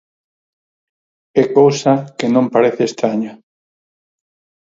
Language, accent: Galician, Normativo (estándar)